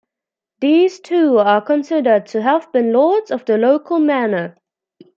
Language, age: English, 19-29